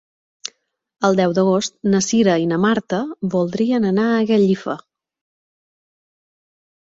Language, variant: Catalan, Balear